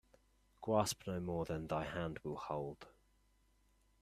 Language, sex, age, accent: English, male, 19-29, England English